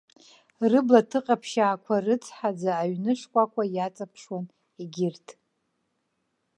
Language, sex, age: Abkhazian, female, 50-59